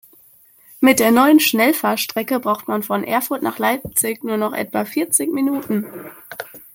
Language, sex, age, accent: German, female, 19-29, Deutschland Deutsch